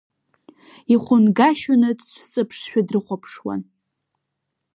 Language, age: Abkhazian, under 19